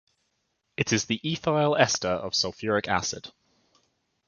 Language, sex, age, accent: English, male, 19-29, England English